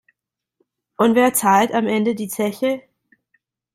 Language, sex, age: German, female, 30-39